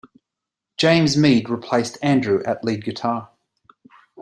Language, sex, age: English, male, 40-49